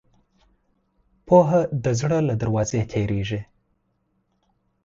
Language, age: Pashto, 30-39